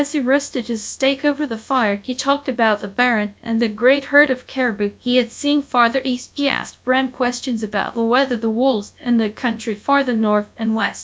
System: TTS, GradTTS